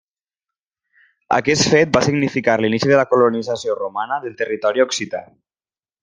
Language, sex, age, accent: Catalan, male, 19-29, valencià